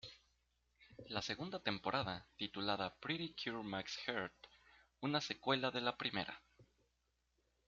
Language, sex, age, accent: Spanish, male, 19-29, México